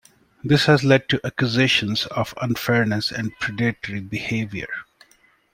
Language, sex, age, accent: English, male, 30-39, India and South Asia (India, Pakistan, Sri Lanka)